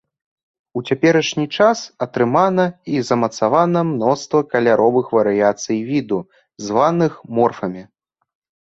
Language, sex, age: Belarusian, male, under 19